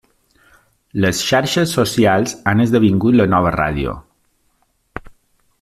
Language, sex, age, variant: Catalan, male, 40-49, Balear